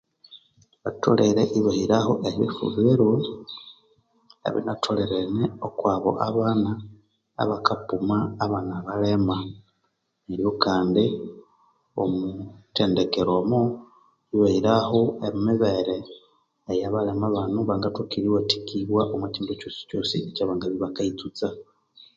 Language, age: Konzo, 19-29